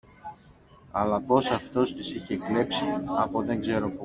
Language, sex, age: Greek, male, 40-49